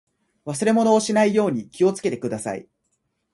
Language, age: Japanese, 19-29